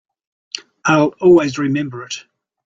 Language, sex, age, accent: English, male, 60-69, New Zealand English